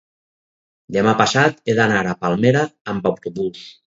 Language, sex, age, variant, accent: Catalan, male, 60-69, Valencià meridional, valencià